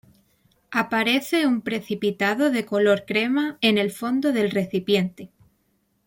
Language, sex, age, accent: Spanish, female, 19-29, España: Centro-Sur peninsular (Madrid, Toledo, Castilla-La Mancha)